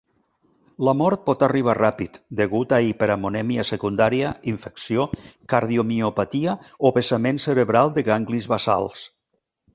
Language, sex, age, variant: Catalan, male, 60-69, Central